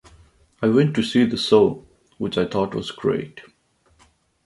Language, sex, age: English, male, 19-29